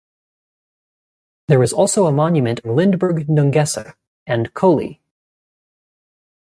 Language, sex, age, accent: English, male, 19-29, United States English